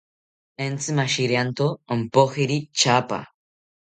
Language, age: South Ucayali Ashéninka, under 19